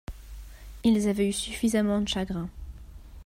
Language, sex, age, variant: French, female, 19-29, Français de métropole